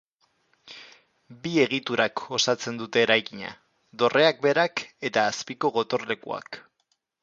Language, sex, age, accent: Basque, male, 30-39, Mendebalekoa (Araba, Bizkaia, Gipuzkoako mendebaleko herri batzuk)